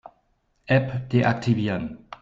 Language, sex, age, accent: German, male, 30-39, Deutschland Deutsch